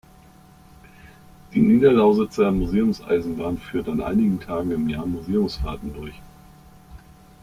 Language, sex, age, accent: German, male, 50-59, Deutschland Deutsch